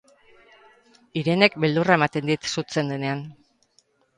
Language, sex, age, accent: Basque, female, 50-59, Erdialdekoa edo Nafarra (Gipuzkoa, Nafarroa)